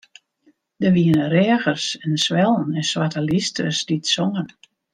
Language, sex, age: Western Frisian, female, 60-69